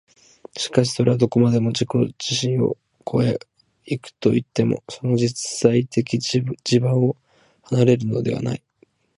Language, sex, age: Japanese, male, 19-29